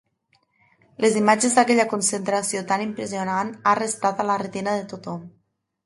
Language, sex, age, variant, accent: Catalan, female, 30-39, Nord-Occidental, nord-occidental